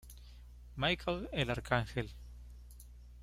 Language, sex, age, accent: Spanish, male, 30-39, México